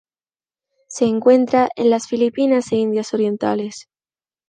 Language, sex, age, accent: Spanish, female, under 19, España: Sur peninsular (Andalucia, Extremadura, Murcia)